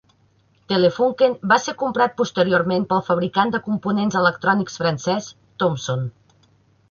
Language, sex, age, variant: Catalan, female, 30-39, Central